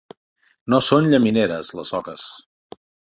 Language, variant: Catalan, Nord-Occidental